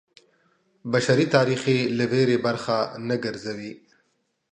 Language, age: Pashto, 30-39